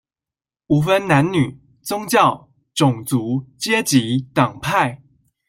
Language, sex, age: Chinese, male, 19-29